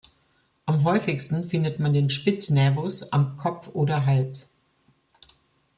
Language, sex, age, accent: German, female, 50-59, Deutschland Deutsch